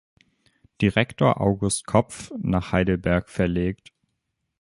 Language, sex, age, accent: German, male, under 19, Deutschland Deutsch